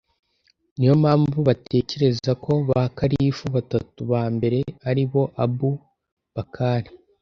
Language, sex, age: Kinyarwanda, male, under 19